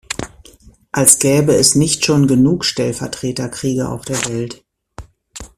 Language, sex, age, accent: German, female, 40-49, Deutschland Deutsch